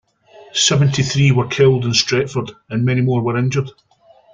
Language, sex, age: English, male, 50-59